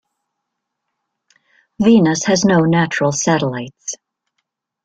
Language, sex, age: English, female, 60-69